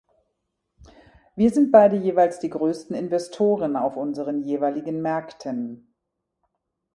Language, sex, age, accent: German, female, 50-59, Deutschland Deutsch